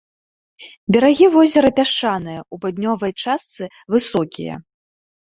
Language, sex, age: Belarusian, female, 30-39